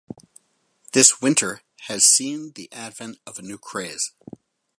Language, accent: English, United States English